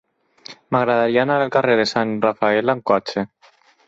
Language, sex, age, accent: Catalan, male, under 19, valencià